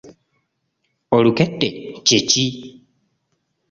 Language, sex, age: Ganda, male, 19-29